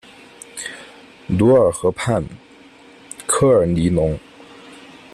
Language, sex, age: Chinese, male, 19-29